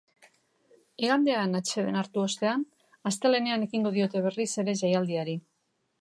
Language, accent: Basque, Mendebalekoa (Araba, Bizkaia, Gipuzkoako mendebaleko herri batzuk)